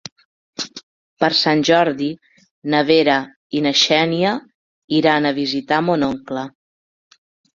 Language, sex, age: Catalan, female, 50-59